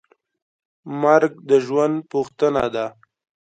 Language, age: Pashto, under 19